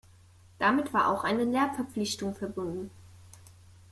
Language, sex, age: German, female, under 19